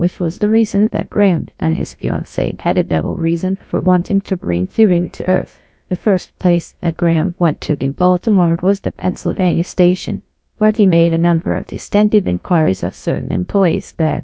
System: TTS, GlowTTS